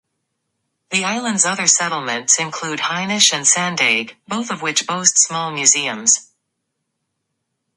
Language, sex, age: English, female, under 19